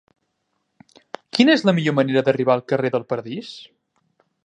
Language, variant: Catalan, Central